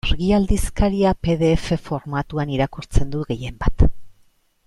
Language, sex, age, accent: Basque, female, 40-49, Mendebalekoa (Araba, Bizkaia, Gipuzkoako mendebaleko herri batzuk)